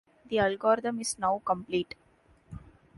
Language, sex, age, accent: English, female, 19-29, India and South Asia (India, Pakistan, Sri Lanka)